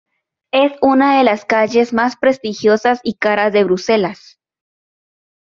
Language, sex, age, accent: Spanish, female, under 19, América central